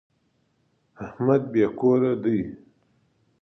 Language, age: Pashto, 40-49